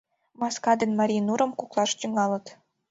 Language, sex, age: Mari, female, 19-29